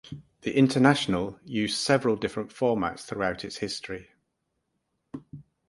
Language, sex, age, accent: English, male, 60-69, England English